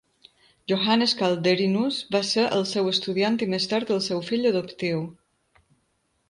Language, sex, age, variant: Catalan, female, 50-59, Balear